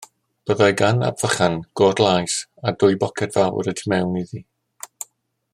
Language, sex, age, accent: Welsh, male, 60-69, Y Deyrnas Unedig Cymraeg